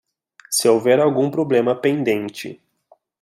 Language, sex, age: Portuguese, male, 19-29